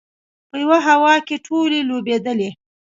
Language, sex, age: Pashto, female, 19-29